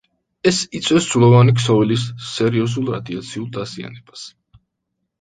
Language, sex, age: Georgian, male, 19-29